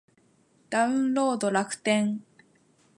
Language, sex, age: Japanese, female, 19-29